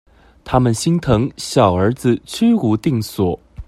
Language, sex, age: Chinese, male, 19-29